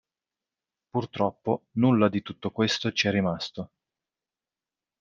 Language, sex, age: Italian, male, 30-39